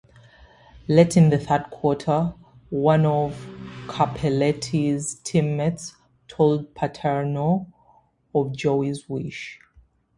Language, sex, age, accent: English, female, 30-39, England English